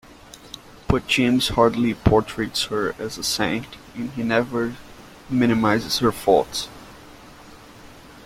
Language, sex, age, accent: English, male, 19-29, England English